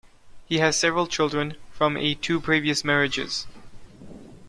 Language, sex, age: English, male, 19-29